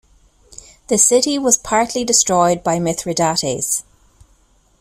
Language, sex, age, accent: English, female, 30-39, Irish English